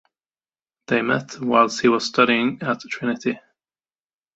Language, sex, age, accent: English, male, 30-39, United States English